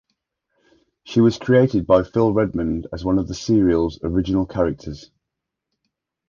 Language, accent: English, England English